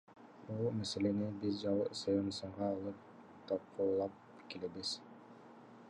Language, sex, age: Kyrgyz, male, under 19